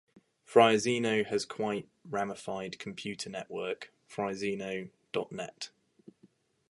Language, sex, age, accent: English, male, 19-29, England English